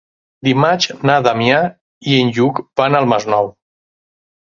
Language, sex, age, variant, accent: Catalan, male, 50-59, Valencià meridional, valencià